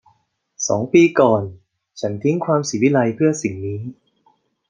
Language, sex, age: Thai, male, 40-49